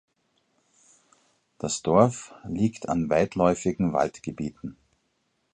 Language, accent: German, Österreichisches Deutsch